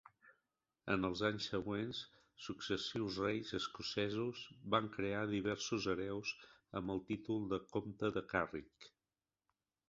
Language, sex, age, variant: Catalan, male, 60-69, Central